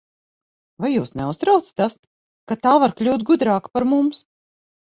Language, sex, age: Latvian, female, 50-59